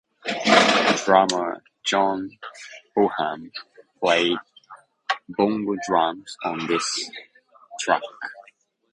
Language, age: English, 19-29